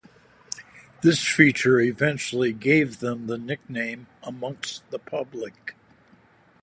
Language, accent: English, United States English